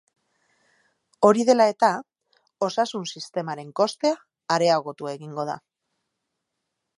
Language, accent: Basque, Erdialdekoa edo Nafarra (Gipuzkoa, Nafarroa)